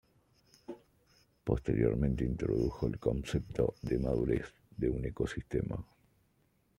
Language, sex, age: Spanish, male, 30-39